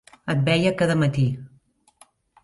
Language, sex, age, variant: Catalan, female, 50-59, Central